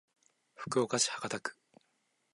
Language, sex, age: Japanese, male, 19-29